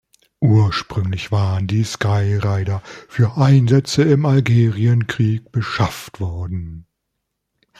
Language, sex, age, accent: German, male, 40-49, Deutschland Deutsch